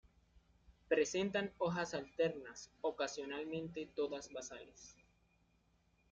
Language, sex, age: Spanish, male, 19-29